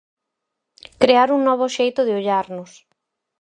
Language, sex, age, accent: Galician, female, 30-39, Normativo (estándar)